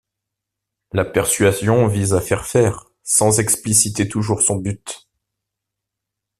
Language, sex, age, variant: French, male, 30-39, Français de métropole